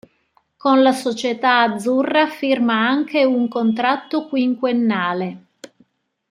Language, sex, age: Italian, female, 40-49